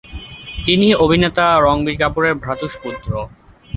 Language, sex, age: Bengali, male, under 19